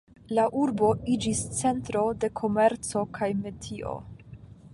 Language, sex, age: Esperanto, female, 19-29